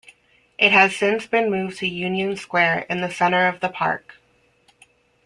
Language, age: English, 30-39